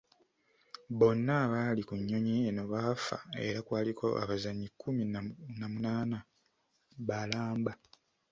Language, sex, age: Ganda, male, 19-29